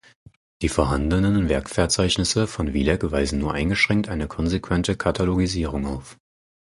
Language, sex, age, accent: German, male, 19-29, Deutschland Deutsch